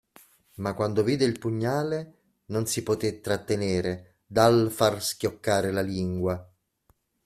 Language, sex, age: Italian, male, 50-59